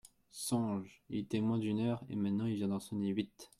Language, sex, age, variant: French, male, 19-29, Français de métropole